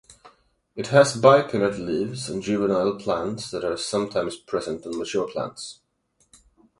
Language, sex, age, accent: English, male, 19-29, United States English; England English